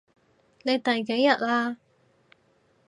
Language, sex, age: Cantonese, female, 30-39